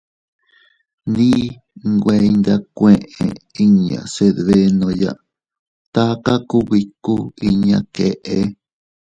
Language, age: Teutila Cuicatec, 30-39